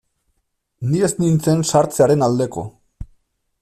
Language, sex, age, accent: Basque, male, 40-49, Erdialdekoa edo Nafarra (Gipuzkoa, Nafarroa)